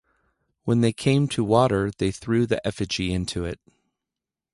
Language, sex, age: English, male, 30-39